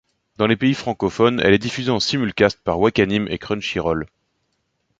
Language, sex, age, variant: French, male, 30-39, Français de métropole